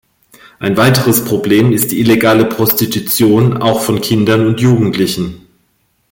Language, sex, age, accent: German, female, 50-59, Deutschland Deutsch